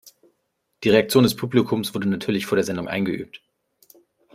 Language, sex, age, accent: German, male, 30-39, Deutschland Deutsch